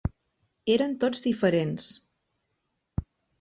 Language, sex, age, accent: Catalan, female, 50-59, Empordanès